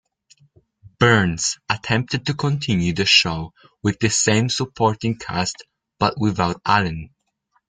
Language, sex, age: English, male, under 19